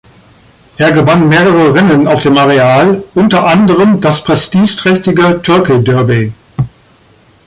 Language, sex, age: German, male, 50-59